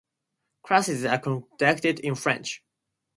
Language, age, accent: English, 19-29, United States English